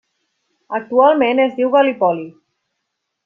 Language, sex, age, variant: Catalan, female, 19-29, Nord-Occidental